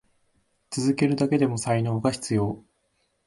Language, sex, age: Japanese, male, 19-29